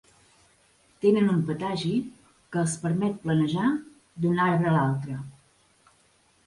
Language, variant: Catalan, Central